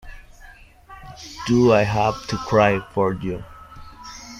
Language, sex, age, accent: Spanish, male, 19-29, México